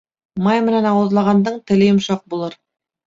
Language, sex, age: Bashkir, female, 30-39